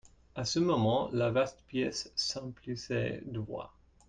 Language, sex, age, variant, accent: French, male, 30-39, Français d'Amérique du Nord, Français des États-Unis